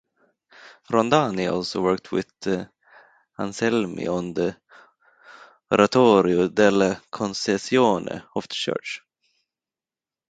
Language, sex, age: English, male, 30-39